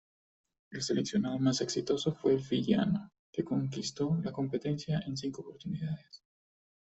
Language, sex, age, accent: Spanish, male, 30-39, América central